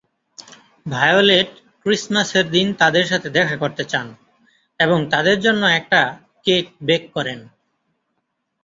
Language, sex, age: Bengali, male, 30-39